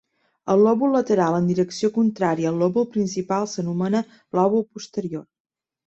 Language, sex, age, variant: Catalan, female, 40-49, Balear